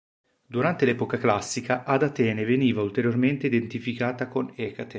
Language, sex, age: Italian, male, 40-49